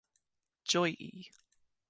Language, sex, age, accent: Esperanto, female, 30-39, Internacia